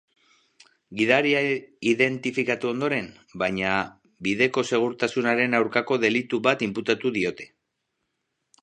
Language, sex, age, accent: Basque, male, 40-49, Mendebalekoa (Araba, Bizkaia, Gipuzkoako mendebaleko herri batzuk)